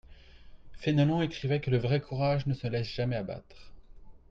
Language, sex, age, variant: French, male, 30-39, Français de métropole